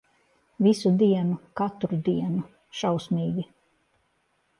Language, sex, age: Latvian, female, 60-69